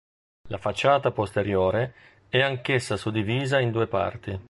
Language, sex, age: Italian, male, 50-59